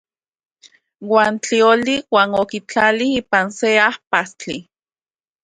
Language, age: Central Puebla Nahuatl, 30-39